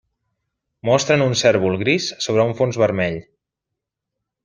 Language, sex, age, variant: Catalan, male, 30-39, Central